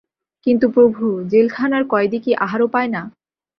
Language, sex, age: Bengali, female, 19-29